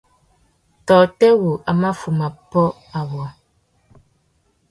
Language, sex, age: Tuki, female, 30-39